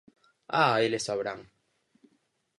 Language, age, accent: Galician, 19-29, Central (gheada)